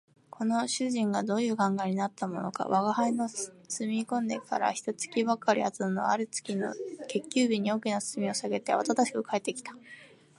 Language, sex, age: Japanese, female, 19-29